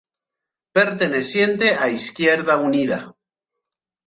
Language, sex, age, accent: Spanish, male, 40-49, Rioplatense: Argentina, Uruguay, este de Bolivia, Paraguay